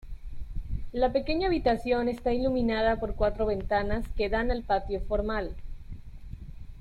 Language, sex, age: Spanish, female, 19-29